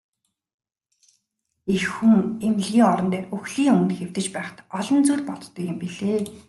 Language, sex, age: Mongolian, female, 19-29